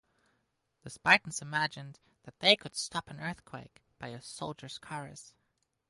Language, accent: English, United States English